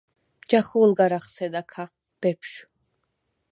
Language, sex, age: Svan, female, 19-29